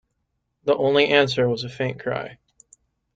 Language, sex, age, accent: English, male, 19-29, United States English